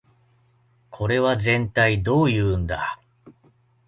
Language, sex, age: Japanese, male, 50-59